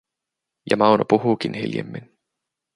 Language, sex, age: Finnish, male, 30-39